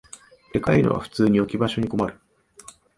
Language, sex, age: Japanese, male, 40-49